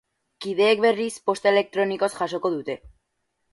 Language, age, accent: Basque, under 19, Batua